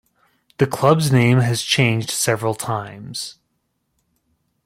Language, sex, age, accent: English, male, 30-39, United States English